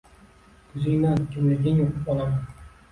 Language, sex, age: Uzbek, male, 19-29